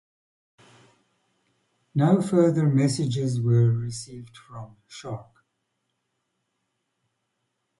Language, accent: English, Southern African (South Africa, Zimbabwe, Namibia)